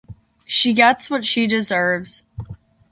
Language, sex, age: English, female, under 19